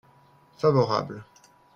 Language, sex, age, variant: French, male, 19-29, Français de métropole